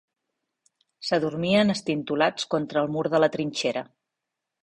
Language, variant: Catalan, Central